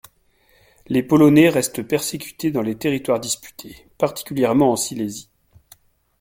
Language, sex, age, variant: French, male, 40-49, Français de métropole